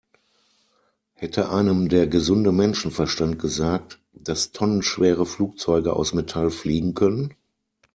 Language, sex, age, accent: German, male, 40-49, Deutschland Deutsch